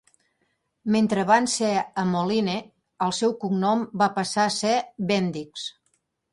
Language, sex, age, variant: Catalan, female, 50-59, Central